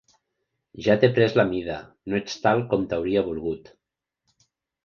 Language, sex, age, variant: Catalan, male, 40-49, Central